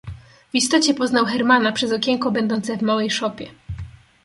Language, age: Polish, 19-29